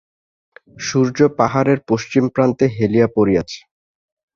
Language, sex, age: Bengali, male, 19-29